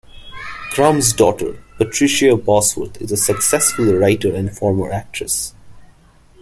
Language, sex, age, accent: English, male, 19-29, India and South Asia (India, Pakistan, Sri Lanka)